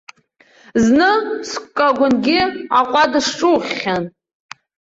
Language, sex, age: Abkhazian, female, under 19